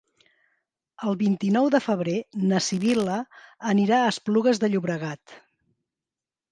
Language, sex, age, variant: Catalan, female, 50-59, Central